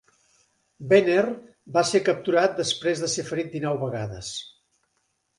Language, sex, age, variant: Catalan, male, 60-69, Central